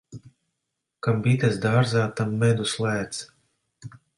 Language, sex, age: Latvian, male, 40-49